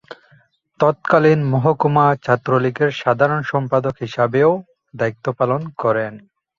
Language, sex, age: Bengali, male, 19-29